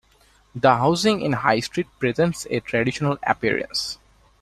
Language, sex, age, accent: English, male, 19-29, India and South Asia (India, Pakistan, Sri Lanka)